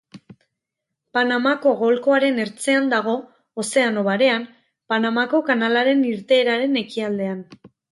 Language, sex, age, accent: Basque, female, 30-39, Erdialdekoa edo Nafarra (Gipuzkoa, Nafarroa)